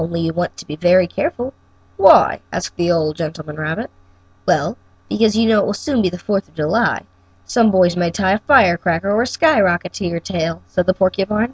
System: none